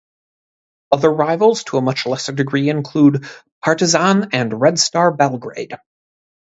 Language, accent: English, United States English; Midwestern